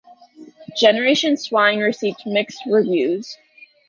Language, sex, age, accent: English, female, 19-29, United States English